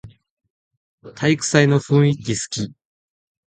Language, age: Japanese, 19-29